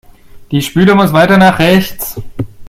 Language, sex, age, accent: German, male, 30-39, Deutschland Deutsch